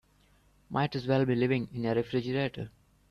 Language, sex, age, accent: English, male, 19-29, England English